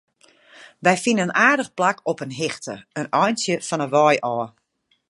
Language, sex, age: Western Frisian, female, 40-49